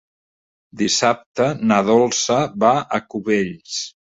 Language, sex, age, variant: Catalan, male, 60-69, Central